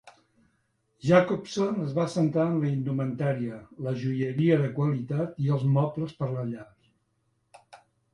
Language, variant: Catalan, Central